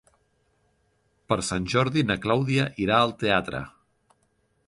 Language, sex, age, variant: Catalan, male, 30-39, Central